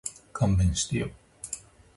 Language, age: Japanese, 30-39